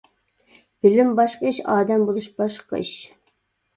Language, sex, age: Uyghur, female, 30-39